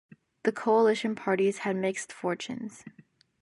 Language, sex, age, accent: English, female, under 19, United States English